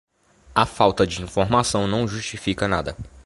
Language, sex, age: Portuguese, male, under 19